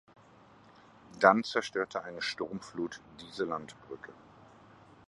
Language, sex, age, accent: German, male, 50-59, Deutschland Deutsch